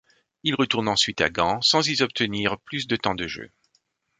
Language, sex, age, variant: French, male, 50-59, Français de métropole